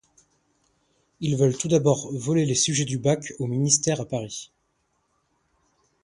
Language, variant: French, Français de métropole